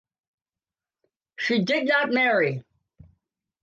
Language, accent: English, United States English